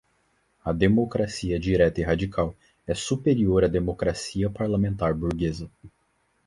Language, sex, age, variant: Portuguese, male, 19-29, Portuguese (Brasil)